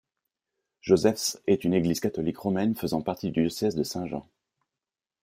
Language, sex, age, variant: French, male, 19-29, Français de métropole